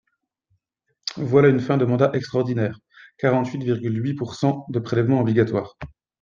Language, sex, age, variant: French, male, 30-39, Français de métropole